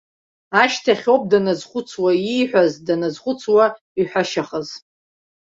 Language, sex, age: Abkhazian, female, 30-39